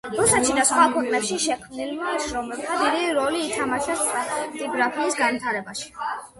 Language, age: Georgian, 30-39